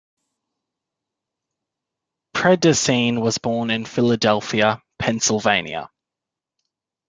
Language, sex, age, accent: English, male, 19-29, Australian English